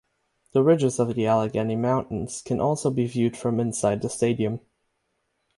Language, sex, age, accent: English, male, 19-29, United States English; England English